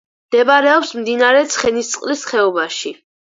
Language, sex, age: Georgian, female, under 19